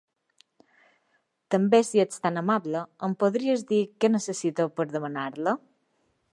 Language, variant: Catalan, Balear